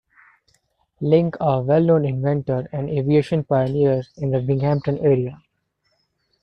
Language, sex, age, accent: English, male, 19-29, India and South Asia (India, Pakistan, Sri Lanka)